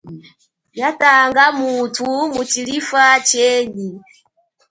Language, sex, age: Chokwe, female, 30-39